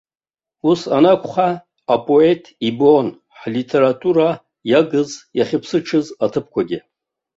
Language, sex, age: Abkhazian, male, 60-69